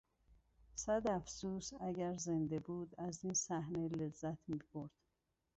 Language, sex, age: Persian, female, 40-49